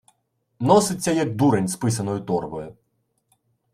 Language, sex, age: Ukrainian, male, 19-29